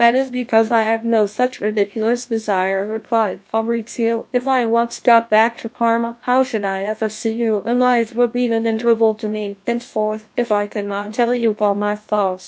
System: TTS, GlowTTS